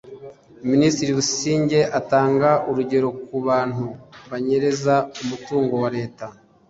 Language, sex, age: Kinyarwanda, male, 40-49